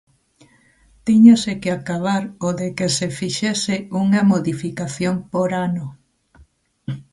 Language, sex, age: Galician, female, 40-49